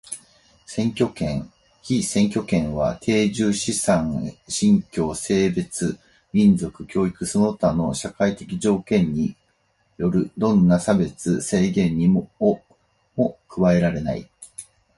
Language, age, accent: Japanese, 50-59, 標準語